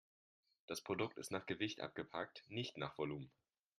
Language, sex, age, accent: German, male, 19-29, Deutschland Deutsch